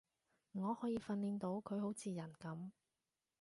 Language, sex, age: Cantonese, female, 30-39